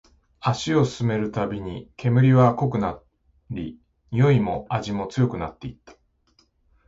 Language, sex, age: Japanese, male, 50-59